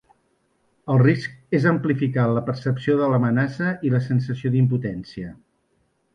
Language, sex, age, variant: Catalan, male, 50-59, Central